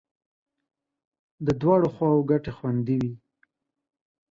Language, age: Pashto, 30-39